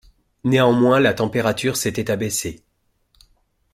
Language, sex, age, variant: French, male, 40-49, Français de métropole